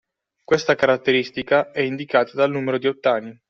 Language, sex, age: Italian, male, 19-29